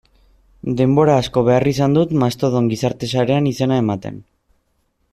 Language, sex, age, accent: Basque, male, 19-29, Erdialdekoa edo Nafarra (Gipuzkoa, Nafarroa)